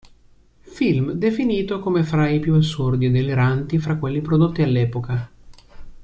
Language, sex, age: Italian, male, 30-39